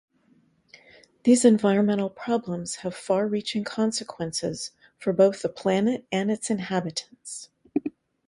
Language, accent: English, United States English